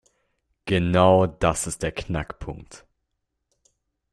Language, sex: German, male